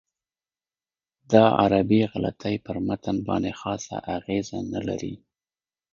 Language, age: Pashto, 30-39